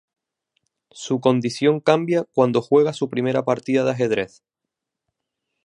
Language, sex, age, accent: Spanish, male, 19-29, España: Islas Canarias